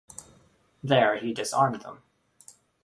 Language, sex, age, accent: English, male, under 19, United States English